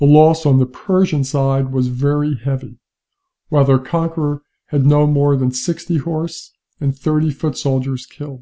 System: none